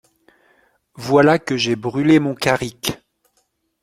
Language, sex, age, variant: French, male, 40-49, Français de métropole